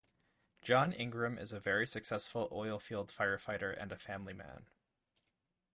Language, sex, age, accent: English, male, 19-29, Canadian English